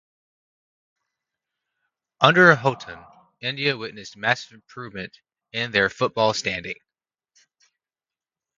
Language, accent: English, United States English